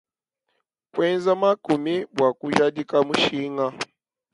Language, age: Luba-Lulua, 19-29